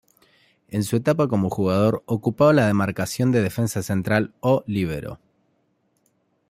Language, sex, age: Spanish, male, 30-39